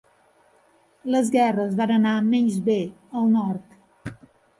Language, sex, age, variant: Catalan, female, 50-59, Balear